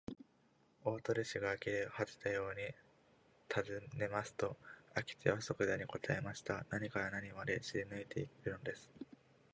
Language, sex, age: Japanese, male, 19-29